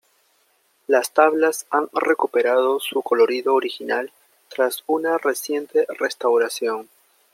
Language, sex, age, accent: Spanish, male, 19-29, Andino-Pacífico: Colombia, Perú, Ecuador, oeste de Bolivia y Venezuela andina